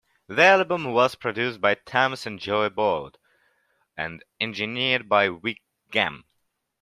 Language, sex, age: English, male, under 19